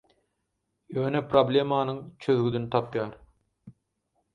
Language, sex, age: Turkmen, male, 30-39